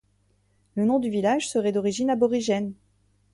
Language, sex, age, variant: French, female, 19-29, Français de métropole